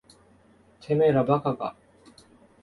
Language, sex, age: Japanese, male, 19-29